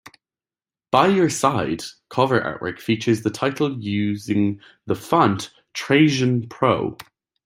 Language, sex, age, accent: English, male, 19-29, Irish English